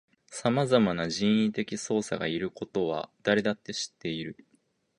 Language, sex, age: Japanese, male, 19-29